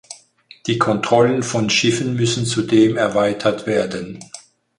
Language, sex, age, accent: German, male, 60-69, Deutschland Deutsch